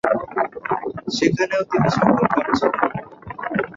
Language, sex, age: Bengali, male, 19-29